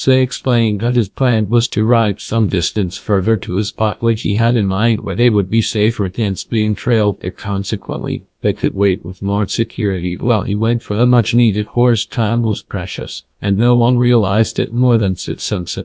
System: TTS, GlowTTS